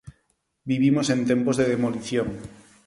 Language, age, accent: Galician, 30-39, Neofalante